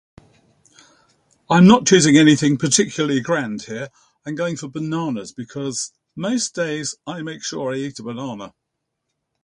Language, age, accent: English, 70-79, England English